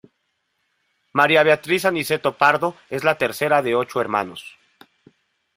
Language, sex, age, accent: Spanish, male, 30-39, México